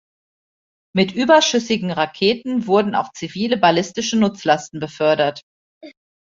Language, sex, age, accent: German, female, 40-49, Deutschland Deutsch